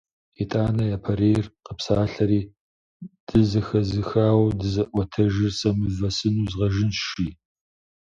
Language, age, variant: Kabardian, 50-59, Адыгэбзэ (Къэбэрдей, Кирил, псоми зэдай)